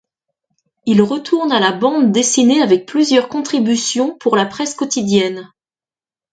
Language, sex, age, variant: French, female, 50-59, Français de métropole